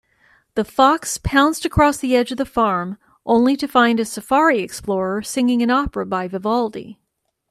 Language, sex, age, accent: English, female, 50-59, United States English